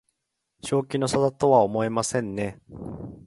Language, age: Japanese, 40-49